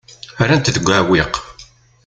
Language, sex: Kabyle, male